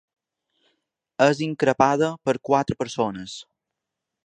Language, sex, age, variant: Catalan, male, 30-39, Balear